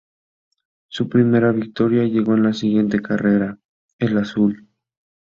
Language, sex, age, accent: Spanish, male, 19-29, México